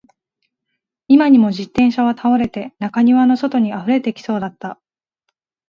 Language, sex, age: Japanese, female, 19-29